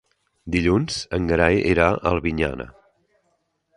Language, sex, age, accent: Catalan, male, 40-49, Oriental